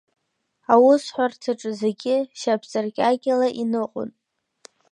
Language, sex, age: Abkhazian, female, under 19